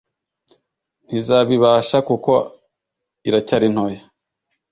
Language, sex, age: Kinyarwanda, male, 19-29